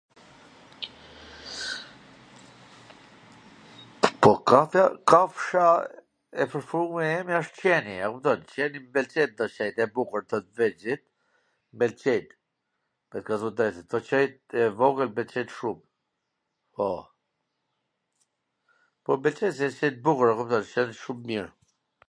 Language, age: Gheg Albanian, 40-49